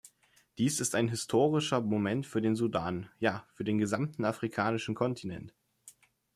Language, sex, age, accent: German, male, 19-29, Deutschland Deutsch